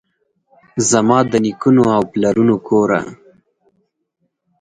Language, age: Pashto, 19-29